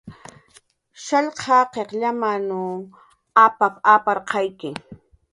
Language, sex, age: Jaqaru, female, 40-49